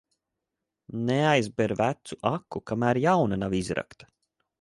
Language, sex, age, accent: Latvian, male, 30-39, bez akcenta